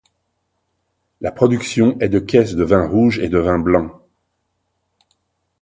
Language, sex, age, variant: French, male, 60-69, Français de métropole